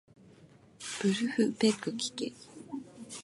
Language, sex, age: Japanese, female, 19-29